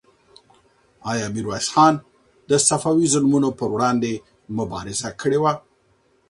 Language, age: Pashto, 40-49